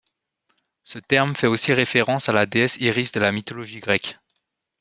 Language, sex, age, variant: French, male, 19-29, Français de métropole